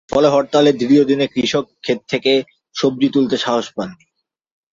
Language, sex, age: Bengali, male, 19-29